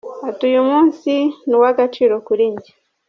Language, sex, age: Kinyarwanda, male, 30-39